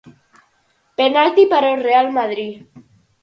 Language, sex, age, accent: Galician, female, under 19, Normativo (estándar)